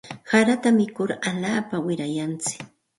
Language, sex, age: Santa Ana de Tusi Pasco Quechua, female, 40-49